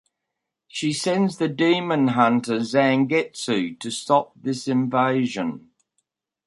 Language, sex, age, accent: English, male, 70-79, Australian English